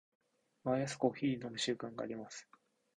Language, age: Japanese, 19-29